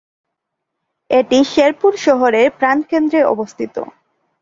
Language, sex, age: Bengali, female, 19-29